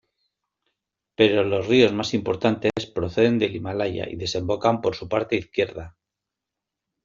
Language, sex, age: Spanish, male, 50-59